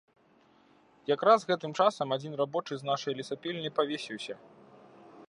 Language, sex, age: Belarusian, male, 19-29